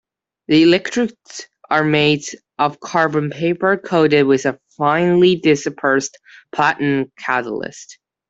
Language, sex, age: English, male, under 19